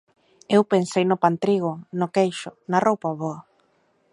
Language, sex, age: Galician, female, 30-39